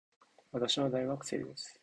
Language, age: Japanese, 19-29